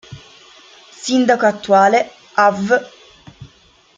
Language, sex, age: Italian, female, 19-29